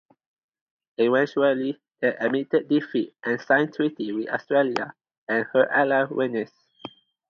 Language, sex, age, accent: English, male, 19-29, Malaysian English